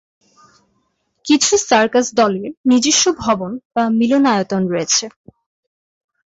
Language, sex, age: Bengali, female, under 19